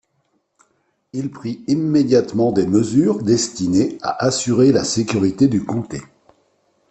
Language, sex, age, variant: French, male, 50-59, Français de métropole